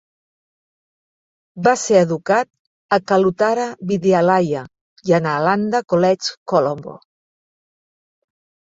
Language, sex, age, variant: Catalan, female, 40-49, Central